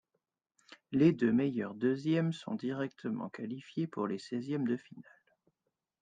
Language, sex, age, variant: French, male, 30-39, Français de métropole